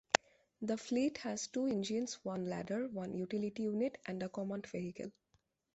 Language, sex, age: English, female, 19-29